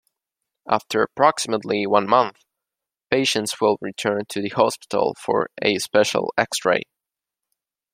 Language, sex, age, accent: English, male, 19-29, United States English